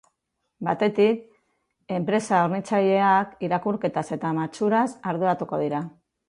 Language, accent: Basque, Mendebalekoa (Araba, Bizkaia, Gipuzkoako mendebaleko herri batzuk)